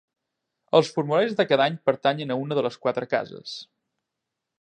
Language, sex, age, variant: Catalan, male, 19-29, Central